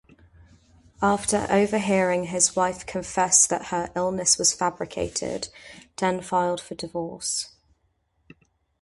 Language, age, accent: English, 19-29, United States English; England English